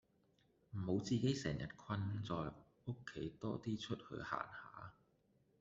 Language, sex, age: Cantonese, male, 19-29